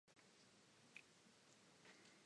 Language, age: English, 19-29